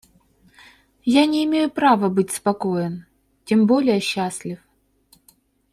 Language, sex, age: Russian, female, 40-49